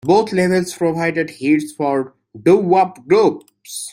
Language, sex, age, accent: English, male, 19-29, United States English